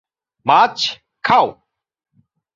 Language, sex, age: Bengali, male, 19-29